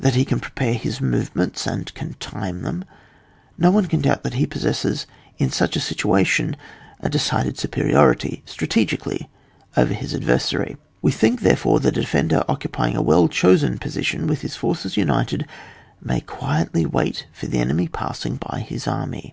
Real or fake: real